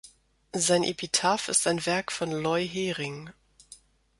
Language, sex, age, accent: German, female, 30-39, Deutschland Deutsch